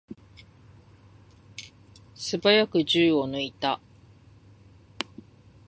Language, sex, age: Japanese, female, 40-49